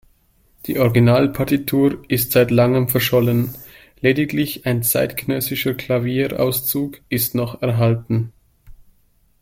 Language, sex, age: German, male, 30-39